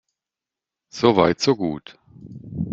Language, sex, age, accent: German, male, 50-59, Deutschland Deutsch